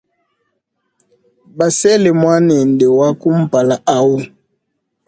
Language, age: Luba-Lulua, 30-39